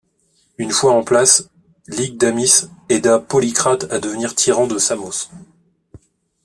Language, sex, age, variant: French, male, 30-39, Français de métropole